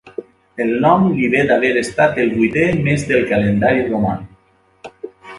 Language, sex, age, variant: Catalan, male, 40-49, Valencià meridional